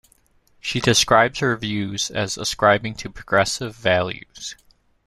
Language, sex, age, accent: English, male, 30-39, United States English